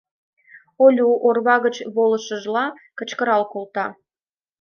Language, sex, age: Mari, female, 19-29